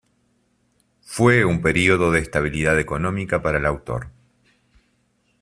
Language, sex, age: Spanish, male, 40-49